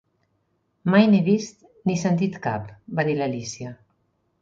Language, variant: Catalan, Central